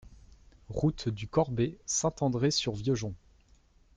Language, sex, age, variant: French, male, 19-29, Français de métropole